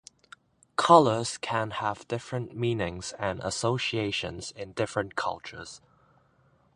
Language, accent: English, Hong Kong English